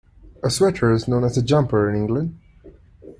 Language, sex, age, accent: English, male, 19-29, India and South Asia (India, Pakistan, Sri Lanka)